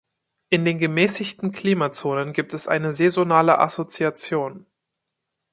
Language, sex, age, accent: German, male, 19-29, Deutschland Deutsch